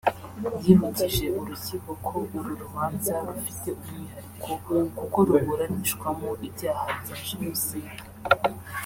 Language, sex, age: Kinyarwanda, female, under 19